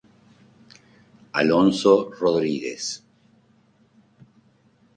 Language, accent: Spanish, Rioplatense: Argentina, Uruguay, este de Bolivia, Paraguay